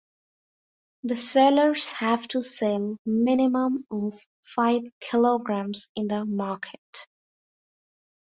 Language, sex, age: English, female, 19-29